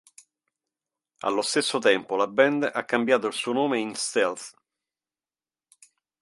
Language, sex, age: Italian, male, 50-59